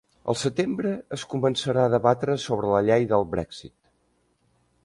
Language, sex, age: Catalan, male, 50-59